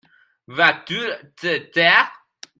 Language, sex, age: French, male, under 19